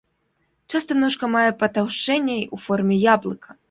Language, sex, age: Belarusian, female, under 19